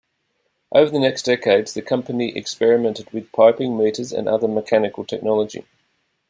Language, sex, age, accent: English, male, 40-49, Australian English